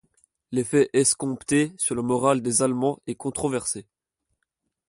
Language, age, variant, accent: French, under 19, Français d'Europe, Français de Belgique